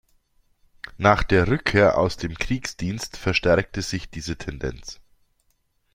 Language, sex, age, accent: German, male, 40-49, Deutschland Deutsch